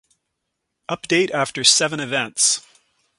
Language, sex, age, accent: English, male, 50-59, Canadian English